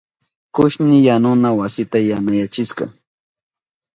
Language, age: Southern Pastaza Quechua, 30-39